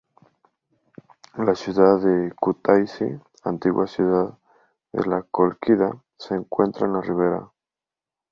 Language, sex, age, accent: Spanish, male, 19-29, México